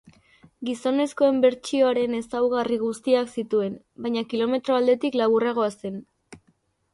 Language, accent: Basque, Mendebalekoa (Araba, Bizkaia, Gipuzkoako mendebaleko herri batzuk)